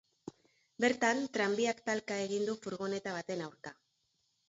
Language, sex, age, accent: Basque, female, 40-49, Erdialdekoa edo Nafarra (Gipuzkoa, Nafarroa)